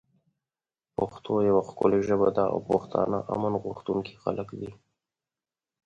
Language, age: Pashto, 40-49